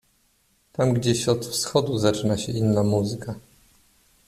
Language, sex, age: Polish, male, 30-39